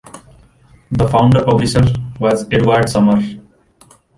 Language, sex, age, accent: English, male, 19-29, India and South Asia (India, Pakistan, Sri Lanka)